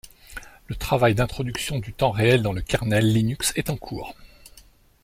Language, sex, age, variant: French, male, 50-59, Français de métropole